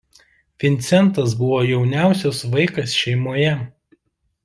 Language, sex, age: Lithuanian, male, 19-29